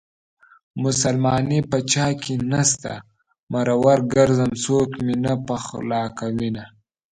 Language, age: Pashto, under 19